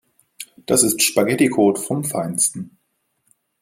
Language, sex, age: German, male, 19-29